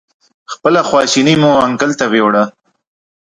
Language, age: Pashto, 30-39